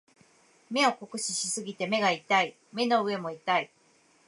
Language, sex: Japanese, female